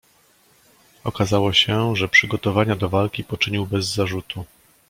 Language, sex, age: Polish, male, 40-49